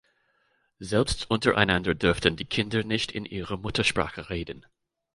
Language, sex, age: German, male, 40-49